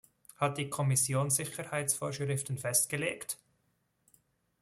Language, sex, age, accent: German, male, 19-29, Schweizerdeutsch